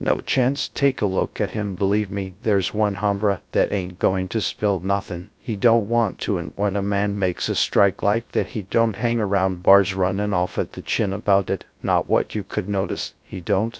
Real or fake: fake